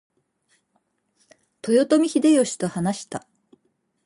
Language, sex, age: Japanese, female, 60-69